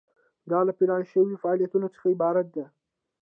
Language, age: Pashto, 19-29